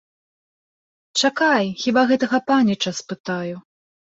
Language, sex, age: Belarusian, female, 30-39